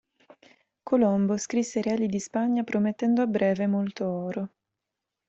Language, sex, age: Italian, female, 19-29